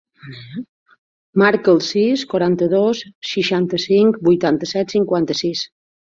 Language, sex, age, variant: Catalan, female, 40-49, Balear